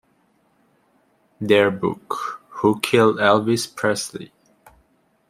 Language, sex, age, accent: English, male, 19-29, Singaporean English